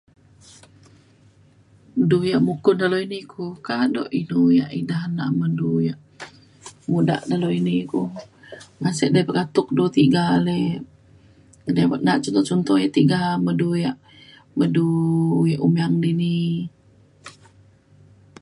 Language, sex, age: Mainstream Kenyah, female, 30-39